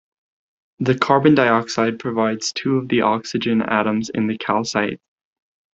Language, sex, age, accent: English, male, 19-29, United States English